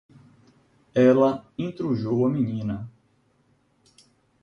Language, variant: Portuguese, Portuguese (Brasil)